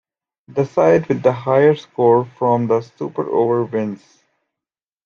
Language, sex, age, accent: English, male, 19-29, United States English